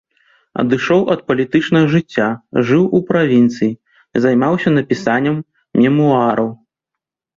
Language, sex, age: Belarusian, male, 30-39